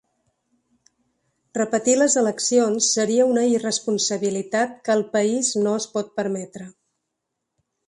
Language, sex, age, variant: Catalan, female, 40-49, Central